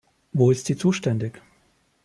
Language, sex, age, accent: German, male, 30-39, Österreichisches Deutsch